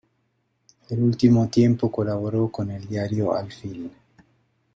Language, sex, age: Spanish, male, 50-59